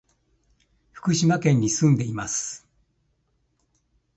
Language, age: Japanese, 70-79